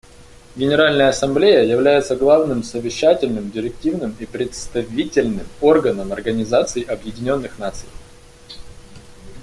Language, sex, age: Russian, male, 19-29